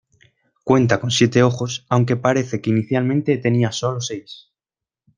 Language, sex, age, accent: Spanish, male, 19-29, España: Centro-Sur peninsular (Madrid, Toledo, Castilla-La Mancha)